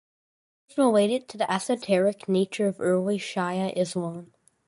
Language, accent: English, United States English